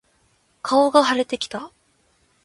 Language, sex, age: Japanese, female, under 19